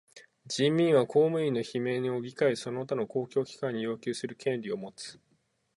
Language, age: Japanese, 30-39